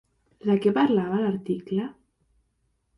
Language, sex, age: Catalan, female, under 19